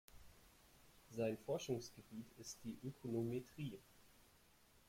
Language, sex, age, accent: German, male, 19-29, Deutschland Deutsch